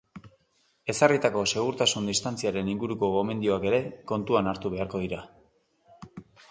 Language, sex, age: Basque, male, 40-49